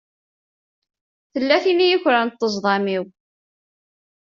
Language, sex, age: Kabyle, female, 19-29